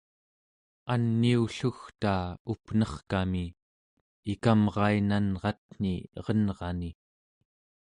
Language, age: Central Yupik, 30-39